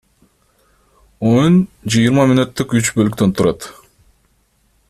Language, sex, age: Kyrgyz, male, 19-29